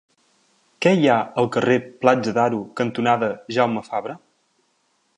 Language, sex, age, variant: Catalan, male, 19-29, Central